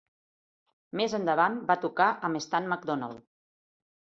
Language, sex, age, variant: Catalan, female, 40-49, Central